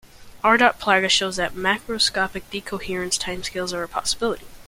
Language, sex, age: English, male, 19-29